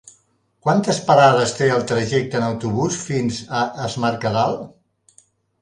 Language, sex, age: Catalan, male, 60-69